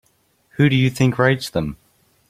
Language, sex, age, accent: English, male, under 19, United States English